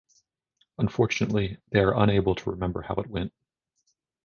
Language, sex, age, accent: English, male, 30-39, United States English